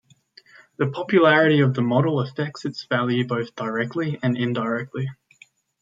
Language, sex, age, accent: English, male, under 19, Australian English